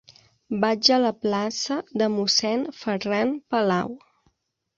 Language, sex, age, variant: Catalan, female, 30-39, Central